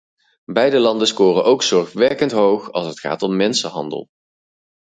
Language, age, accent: Dutch, 30-39, Nederlands Nederlands